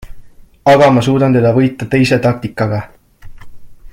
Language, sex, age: Estonian, male, 19-29